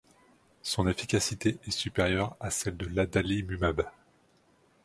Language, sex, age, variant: French, male, 30-39, Français de métropole